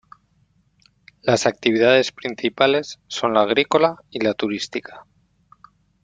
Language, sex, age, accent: Spanish, male, 40-49, España: Norte peninsular (Asturias, Castilla y León, Cantabria, País Vasco, Navarra, Aragón, La Rioja, Guadalajara, Cuenca)